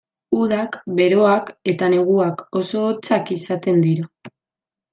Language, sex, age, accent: Basque, female, 19-29, Mendebalekoa (Araba, Bizkaia, Gipuzkoako mendebaleko herri batzuk)